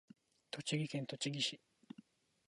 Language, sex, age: Japanese, male, 19-29